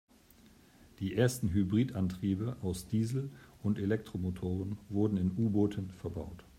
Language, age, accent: German, 50-59, Deutschland Deutsch